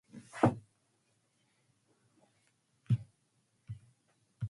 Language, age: English, 19-29